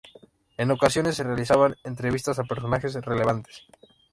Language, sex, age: Spanish, male, 19-29